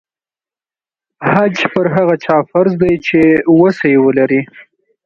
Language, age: Pashto, 19-29